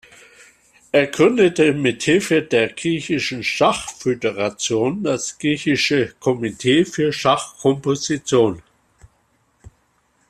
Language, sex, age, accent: German, male, 60-69, Deutschland Deutsch